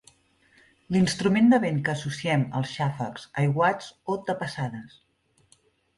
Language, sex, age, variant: Catalan, female, 40-49, Central